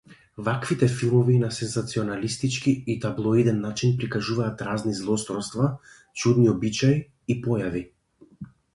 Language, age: Macedonian, 19-29